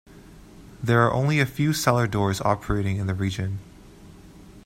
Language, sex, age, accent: English, male, 19-29, Canadian English